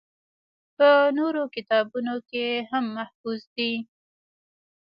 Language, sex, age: Pashto, female, 19-29